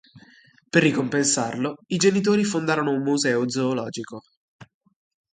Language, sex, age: Italian, male, 19-29